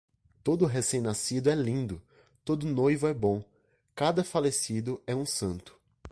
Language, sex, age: Portuguese, male, 19-29